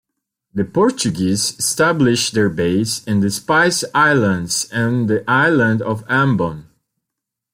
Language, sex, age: English, male, 30-39